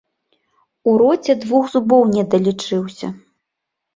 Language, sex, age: Belarusian, female, 30-39